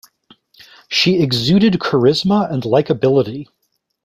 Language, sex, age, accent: English, male, 40-49, United States English